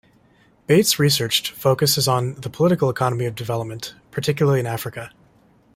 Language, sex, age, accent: English, male, 19-29, Canadian English